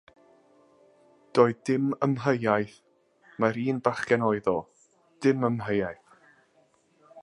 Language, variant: Welsh, South-Western Welsh